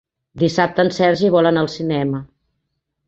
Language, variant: Catalan, Central